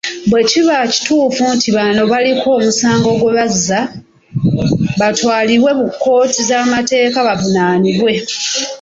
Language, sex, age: Ganda, female, 30-39